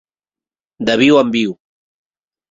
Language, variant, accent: Catalan, Central, Català central